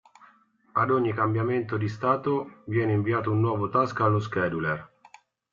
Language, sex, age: Italian, male, 40-49